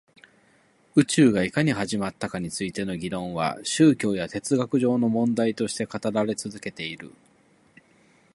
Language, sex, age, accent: Japanese, male, 30-39, 関西弁